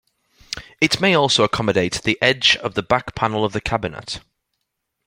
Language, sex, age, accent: English, male, 19-29, England English